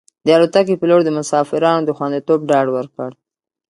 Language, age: Pashto, 19-29